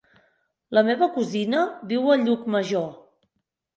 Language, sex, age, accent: Catalan, female, 30-39, Oriental